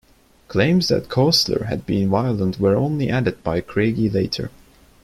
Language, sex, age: English, male, 19-29